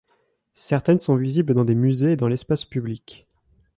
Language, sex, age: French, male, under 19